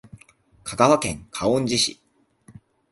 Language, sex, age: Japanese, male, under 19